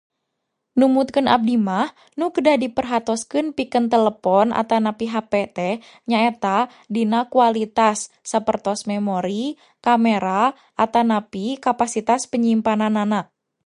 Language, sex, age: Sundanese, female, 19-29